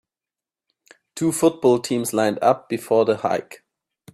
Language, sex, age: English, male, 30-39